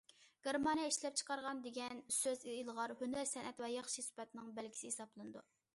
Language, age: Uyghur, 19-29